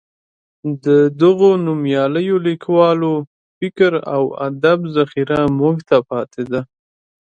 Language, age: Pashto, 19-29